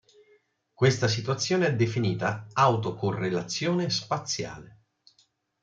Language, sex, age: Italian, male, 50-59